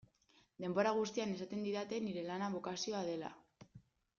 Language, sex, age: Basque, female, 19-29